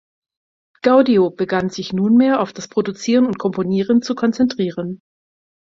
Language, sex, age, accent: German, female, 50-59, Deutschland Deutsch